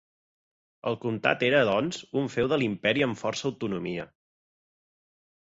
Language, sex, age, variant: Catalan, male, 30-39, Central